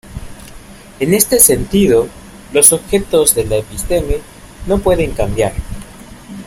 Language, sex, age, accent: Spanish, male, 19-29, México